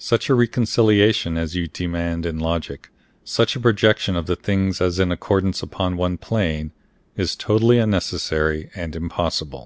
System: none